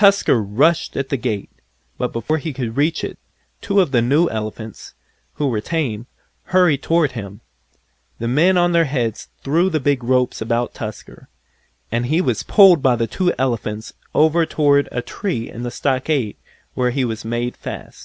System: none